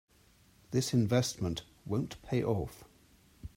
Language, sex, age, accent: English, male, 50-59, England English